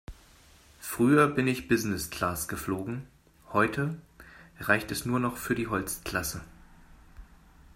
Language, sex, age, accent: German, male, 40-49, Deutschland Deutsch